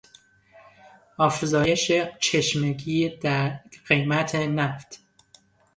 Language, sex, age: Persian, male, 30-39